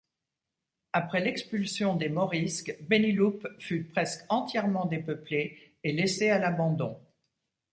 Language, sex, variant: French, female, Français de métropole